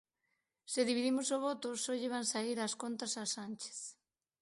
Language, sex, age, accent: Galician, female, 30-39, Normativo (estándar)